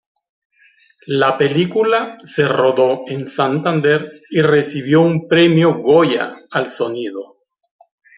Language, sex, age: Spanish, male, 50-59